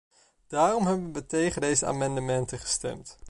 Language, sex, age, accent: Dutch, male, 19-29, Nederlands Nederlands